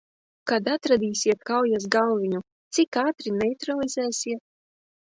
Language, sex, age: Latvian, female, 19-29